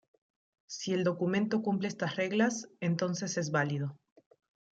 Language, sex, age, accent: Spanish, female, 19-29, Andino-Pacífico: Colombia, Perú, Ecuador, oeste de Bolivia y Venezuela andina